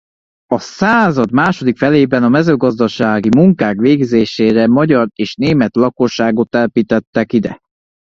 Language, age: Hungarian, 19-29